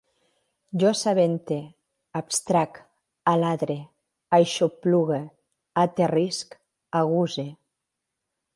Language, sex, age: Catalan, female, 50-59